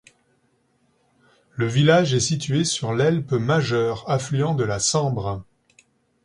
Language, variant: French, Français de métropole